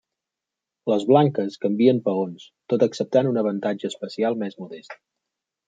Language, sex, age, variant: Catalan, male, 30-39, Central